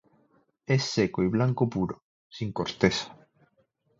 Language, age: Spanish, 19-29